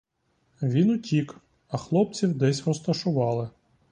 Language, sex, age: Ukrainian, male, 30-39